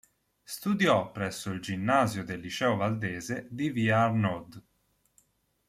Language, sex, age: Italian, male, 19-29